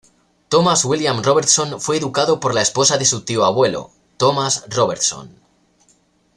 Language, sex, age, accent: Spanish, male, 19-29, España: Norte peninsular (Asturias, Castilla y León, Cantabria, País Vasco, Navarra, Aragón, La Rioja, Guadalajara, Cuenca)